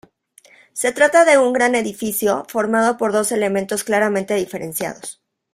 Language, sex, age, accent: Spanish, female, 40-49, México